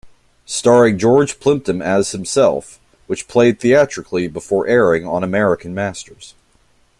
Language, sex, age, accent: English, male, 30-39, United States English